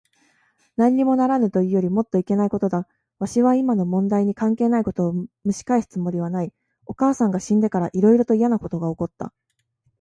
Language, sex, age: Japanese, male, 19-29